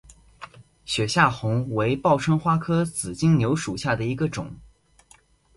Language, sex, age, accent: Chinese, male, under 19, 出生地：上海市